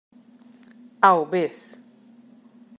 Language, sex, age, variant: Catalan, female, 40-49, Central